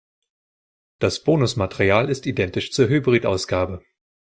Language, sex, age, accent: German, male, 30-39, Deutschland Deutsch